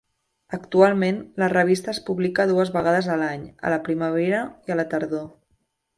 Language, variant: Catalan, Central